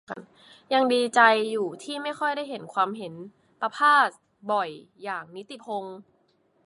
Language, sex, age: Thai, male, 19-29